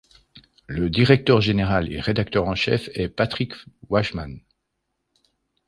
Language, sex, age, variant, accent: French, male, 50-59, Français d'Europe, Français de Suisse